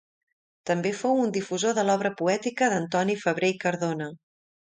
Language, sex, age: Catalan, female, 40-49